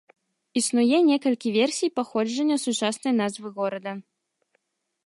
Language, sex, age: Belarusian, female, 19-29